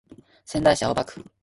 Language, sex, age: Japanese, male, 19-29